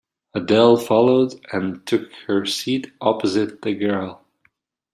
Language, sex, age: English, male, 19-29